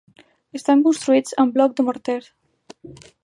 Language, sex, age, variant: Catalan, female, under 19, Alacantí